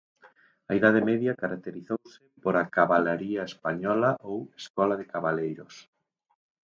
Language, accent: Galician, Central (gheada); Normativo (estándar)